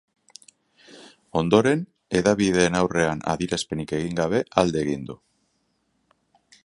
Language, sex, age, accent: Basque, male, 40-49, Mendebalekoa (Araba, Bizkaia, Gipuzkoako mendebaleko herri batzuk)